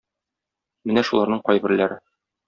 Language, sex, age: Tatar, male, 30-39